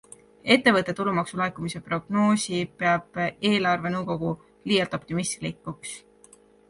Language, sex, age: Estonian, female, 19-29